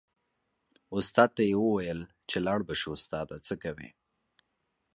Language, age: Pashto, 19-29